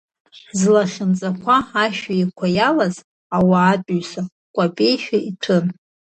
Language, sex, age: Abkhazian, female, 40-49